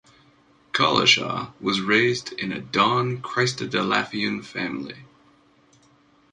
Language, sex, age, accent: English, male, 19-29, United States English